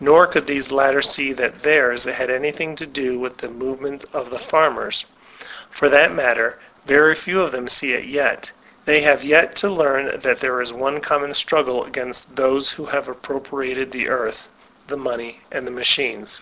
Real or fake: real